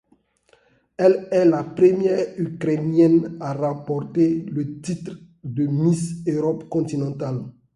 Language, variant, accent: French, Français d'Afrique subsaharienne et des îles africaines, Français de Côte d’Ivoire